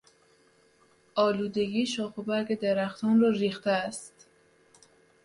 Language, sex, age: Persian, female, 19-29